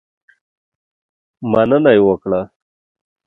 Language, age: Pashto, 30-39